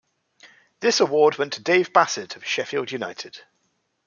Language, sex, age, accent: English, male, 19-29, England English